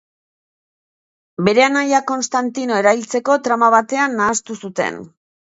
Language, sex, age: Basque, female, 50-59